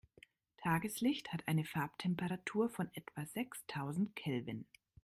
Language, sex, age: German, female, 30-39